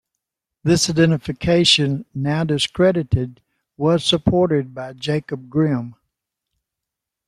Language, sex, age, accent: English, male, 90+, United States English